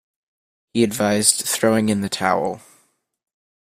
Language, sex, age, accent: English, male, 19-29, United States English